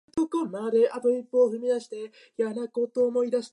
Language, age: Japanese, under 19